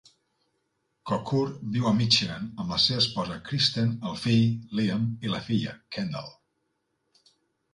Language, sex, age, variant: Catalan, male, 40-49, Central